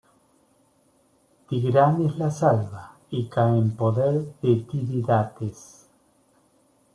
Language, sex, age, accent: Spanish, male, 50-59, Rioplatense: Argentina, Uruguay, este de Bolivia, Paraguay